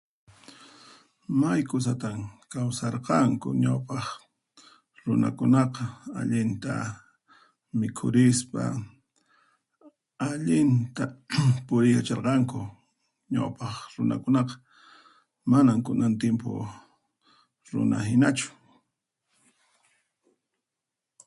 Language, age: Puno Quechua, 40-49